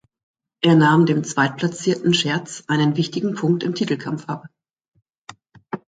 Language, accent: German, Deutschland Deutsch